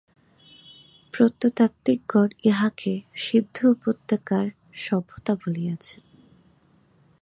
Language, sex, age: Bengali, female, 19-29